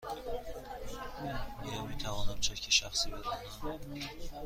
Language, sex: Persian, male